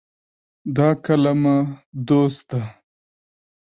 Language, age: Pashto, 19-29